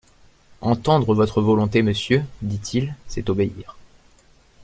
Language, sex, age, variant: French, male, 19-29, Français de métropole